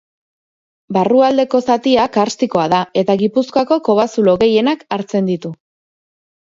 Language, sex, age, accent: Basque, female, 30-39, Erdialdekoa edo Nafarra (Gipuzkoa, Nafarroa)